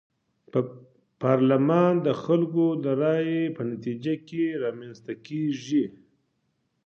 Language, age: Pashto, 40-49